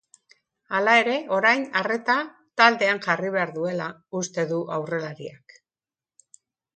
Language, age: Basque, 60-69